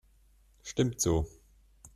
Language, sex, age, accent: German, male, 40-49, Deutschland Deutsch